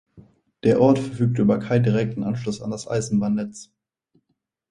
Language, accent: German, Deutschland Deutsch